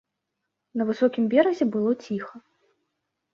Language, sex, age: Belarusian, female, 19-29